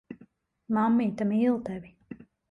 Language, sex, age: Latvian, female, 40-49